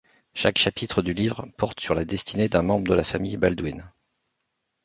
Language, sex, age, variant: French, male, 40-49, Français de métropole